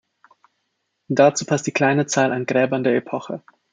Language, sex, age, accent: German, male, 19-29, Österreichisches Deutsch